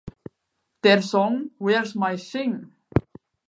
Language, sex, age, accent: German, female, 30-39, Schweizerdeutsch